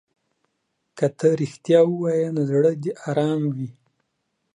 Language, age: Pashto, 19-29